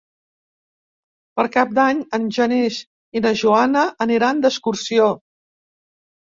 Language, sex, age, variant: Catalan, female, 70-79, Central